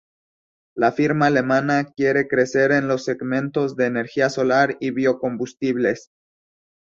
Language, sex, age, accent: Spanish, male, 19-29, México